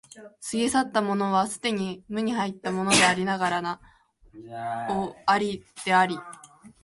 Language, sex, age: Japanese, male, under 19